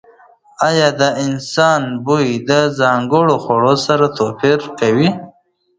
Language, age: Pashto, 19-29